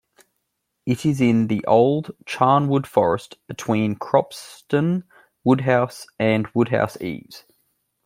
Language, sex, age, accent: English, male, 30-39, Australian English